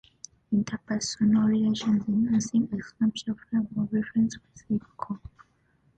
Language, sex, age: English, female, 19-29